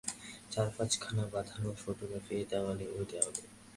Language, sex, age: Bengali, male, under 19